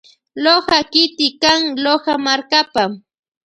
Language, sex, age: Loja Highland Quichua, female, 19-29